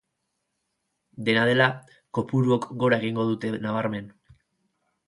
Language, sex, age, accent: Basque, male, 30-39, Erdialdekoa edo Nafarra (Gipuzkoa, Nafarroa)